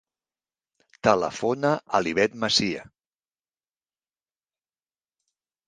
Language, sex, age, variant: Catalan, male, 50-59, Central